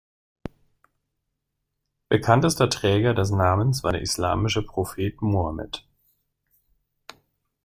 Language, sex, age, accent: German, male, 40-49, Deutschland Deutsch